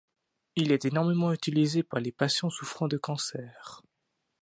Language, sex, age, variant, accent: French, male, under 19, Français d'Europe, Français de Suisse